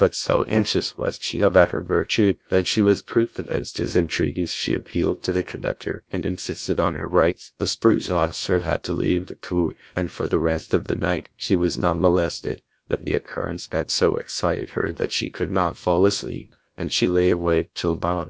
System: TTS, GlowTTS